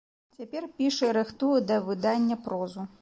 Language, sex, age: Belarusian, female, 30-39